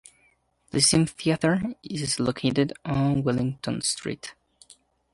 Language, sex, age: English, male, under 19